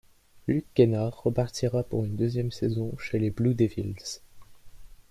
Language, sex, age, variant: French, male, under 19, Français de métropole